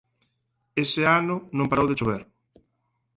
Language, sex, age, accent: Galician, male, 19-29, Atlántico (seseo e gheada)